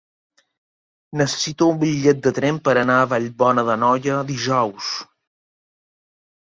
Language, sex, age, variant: Catalan, male, 30-39, Balear